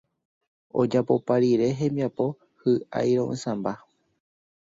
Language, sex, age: Guarani, male, 19-29